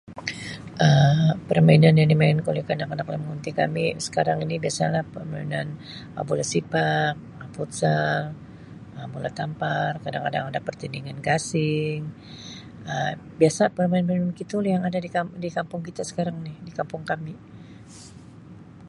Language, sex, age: Sabah Malay, female, 50-59